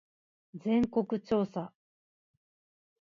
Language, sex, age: Japanese, female, 40-49